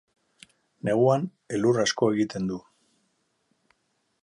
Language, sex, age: Basque, male, 50-59